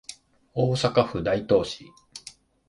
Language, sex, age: Japanese, male, 50-59